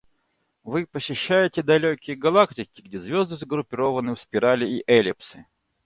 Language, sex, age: Russian, male, 30-39